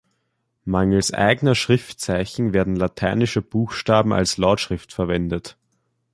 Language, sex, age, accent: German, male, under 19, Österreichisches Deutsch